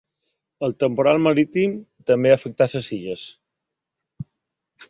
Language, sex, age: Catalan, male, 40-49